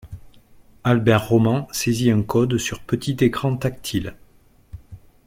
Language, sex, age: French, male, 40-49